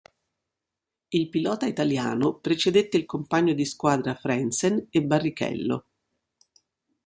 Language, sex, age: Italian, female, 60-69